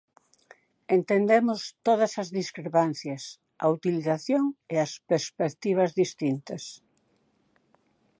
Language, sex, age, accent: Galician, female, 70-79, Atlántico (seseo e gheada)